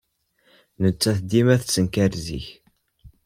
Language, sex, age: Kabyle, male, under 19